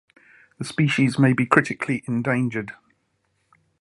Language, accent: English, England English